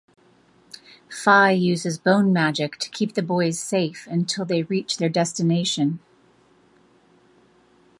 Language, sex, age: English, female, 40-49